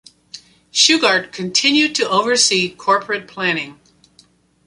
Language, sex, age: English, female, 70-79